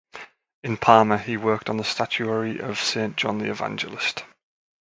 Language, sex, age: English, male, 40-49